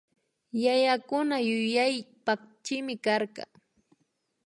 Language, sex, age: Imbabura Highland Quichua, female, 30-39